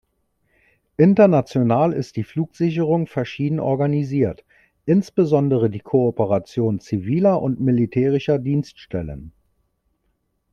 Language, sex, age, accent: German, male, 40-49, Deutschland Deutsch